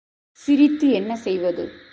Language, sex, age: Tamil, female, 40-49